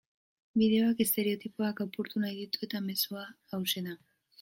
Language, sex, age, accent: Basque, female, 19-29, Mendebalekoa (Araba, Bizkaia, Gipuzkoako mendebaleko herri batzuk)